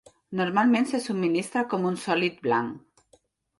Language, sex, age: Catalan, female, under 19